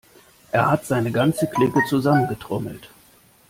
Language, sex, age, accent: German, male, 30-39, Deutschland Deutsch